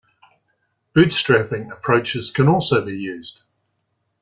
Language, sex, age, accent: English, male, 60-69, New Zealand English